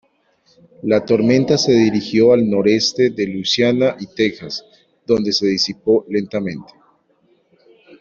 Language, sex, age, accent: Spanish, male, 30-39, Andino-Pacífico: Colombia, Perú, Ecuador, oeste de Bolivia y Venezuela andina